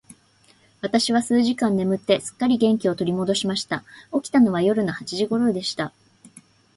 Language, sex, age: Japanese, female, 40-49